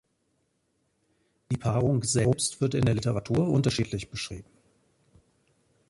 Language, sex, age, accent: German, male, 40-49, Deutschland Deutsch